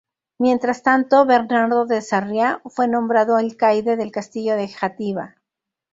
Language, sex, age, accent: Spanish, female, 50-59, México